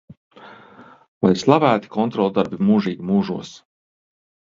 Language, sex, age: Latvian, male, 60-69